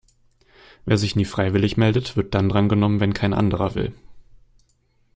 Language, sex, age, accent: German, male, 19-29, Deutschland Deutsch